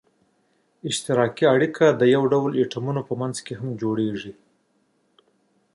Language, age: Pashto, 40-49